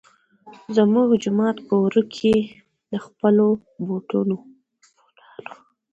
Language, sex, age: Pashto, female, 19-29